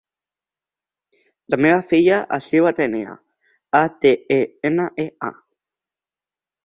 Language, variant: Catalan, Central